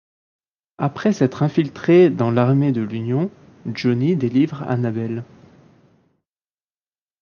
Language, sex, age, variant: French, male, 19-29, Français de métropole